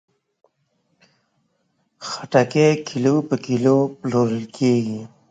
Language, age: Pashto, 30-39